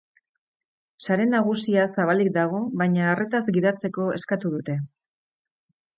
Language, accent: Basque, Erdialdekoa edo Nafarra (Gipuzkoa, Nafarroa)